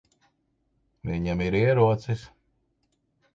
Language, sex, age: Latvian, male, 50-59